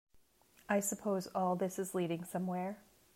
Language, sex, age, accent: English, female, 40-49, United States English